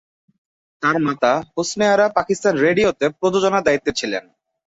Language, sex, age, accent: Bengali, male, 19-29, Native